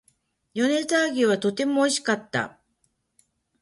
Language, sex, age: Japanese, female, 50-59